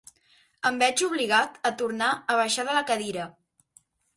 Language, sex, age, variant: Catalan, female, under 19, Central